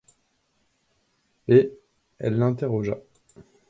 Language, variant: French, Français de métropole